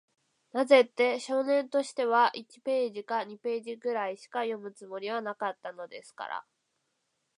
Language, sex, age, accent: Japanese, female, 19-29, 標準語